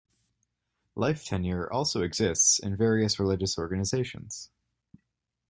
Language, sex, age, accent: English, male, 19-29, United States English